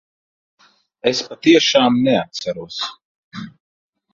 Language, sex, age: Latvian, male, 40-49